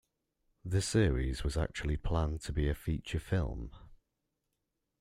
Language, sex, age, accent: English, male, 30-39, England English